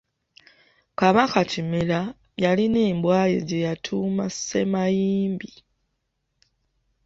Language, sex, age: Ganda, female, 30-39